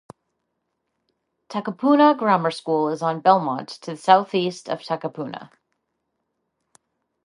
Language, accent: English, United States English; Canadian English